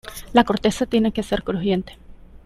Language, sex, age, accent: Spanish, female, 19-29, América central